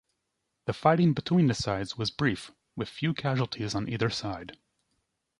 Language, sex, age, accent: English, male, 30-39, United States English